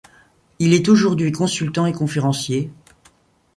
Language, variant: French, Français de métropole